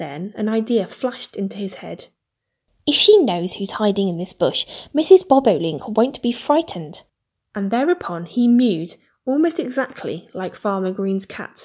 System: none